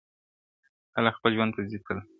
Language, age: Pashto, 19-29